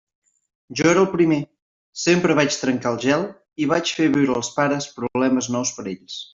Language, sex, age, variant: Catalan, male, 19-29, Central